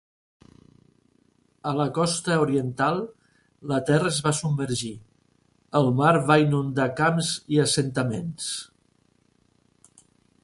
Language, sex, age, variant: Catalan, male, 60-69, Central